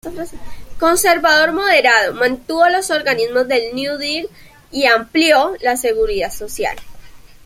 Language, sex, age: Spanish, female, 19-29